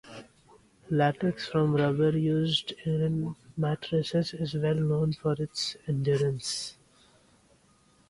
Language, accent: English, India and South Asia (India, Pakistan, Sri Lanka)